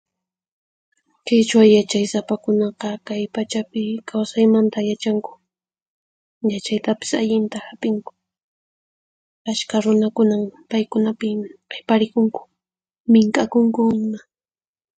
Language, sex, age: Puno Quechua, female, 19-29